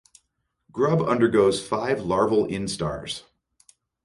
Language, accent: English, United States English